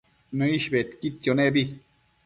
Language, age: Matsés, 40-49